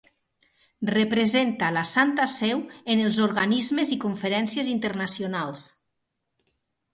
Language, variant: Catalan, Nord-Occidental